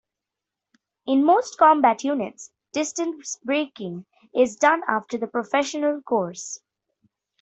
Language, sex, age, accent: English, female, under 19, India and South Asia (India, Pakistan, Sri Lanka)